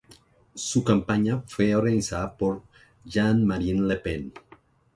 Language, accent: Spanish, Andino-Pacífico: Colombia, Perú, Ecuador, oeste de Bolivia y Venezuela andina